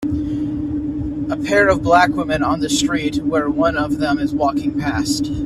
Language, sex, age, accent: English, male, 19-29, United States English